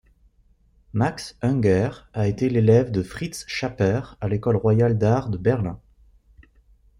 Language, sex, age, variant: French, male, 30-39, Français de métropole